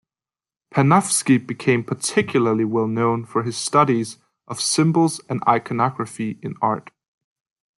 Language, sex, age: English, male, 19-29